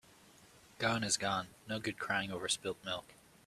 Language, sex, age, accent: English, male, 19-29, Canadian English